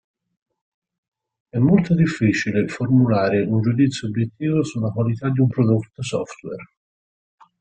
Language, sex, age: Italian, male, 30-39